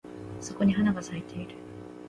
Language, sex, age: Japanese, female, 19-29